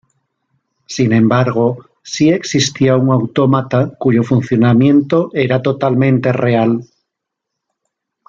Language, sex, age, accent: Spanish, male, 40-49, España: Norte peninsular (Asturias, Castilla y León, Cantabria, País Vasco, Navarra, Aragón, La Rioja, Guadalajara, Cuenca)